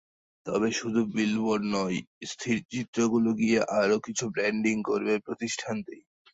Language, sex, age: Bengali, male, 19-29